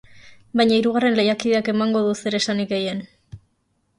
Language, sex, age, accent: Basque, female, 19-29, Mendebalekoa (Araba, Bizkaia, Gipuzkoako mendebaleko herri batzuk)